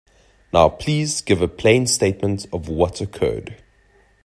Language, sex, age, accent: English, male, 30-39, Southern African (South Africa, Zimbabwe, Namibia)